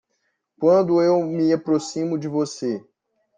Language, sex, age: Portuguese, male, 40-49